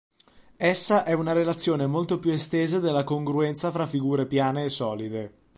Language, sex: Italian, male